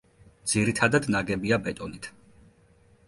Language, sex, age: Georgian, male, 19-29